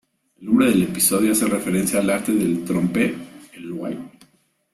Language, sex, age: Spanish, male, 40-49